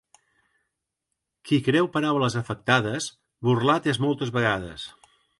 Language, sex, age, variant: Catalan, male, 60-69, Central